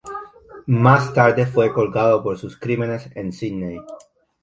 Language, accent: Spanish, Caribe: Cuba, Venezuela, Puerto Rico, República Dominicana, Panamá, Colombia caribeña, México caribeño, Costa del golfo de México